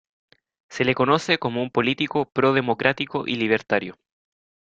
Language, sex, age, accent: Spanish, male, under 19, Chileno: Chile, Cuyo